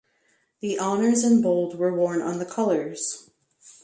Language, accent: English, United States English